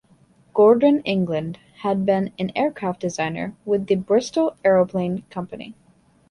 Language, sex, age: English, female, 19-29